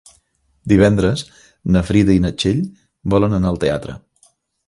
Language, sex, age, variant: Catalan, male, 50-59, Central